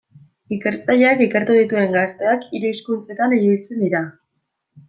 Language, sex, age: Basque, female, 19-29